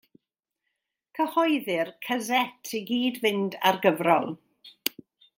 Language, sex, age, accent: Welsh, female, 60-69, Y Deyrnas Unedig Cymraeg